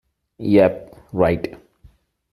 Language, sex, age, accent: English, male, 30-39, India and South Asia (India, Pakistan, Sri Lanka)